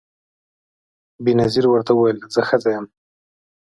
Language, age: Pashto, 30-39